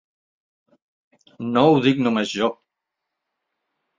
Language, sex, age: Catalan, male, 50-59